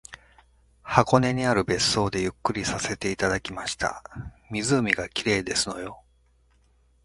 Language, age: Japanese, 50-59